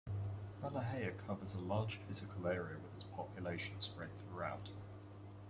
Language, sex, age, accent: English, male, 30-39, England English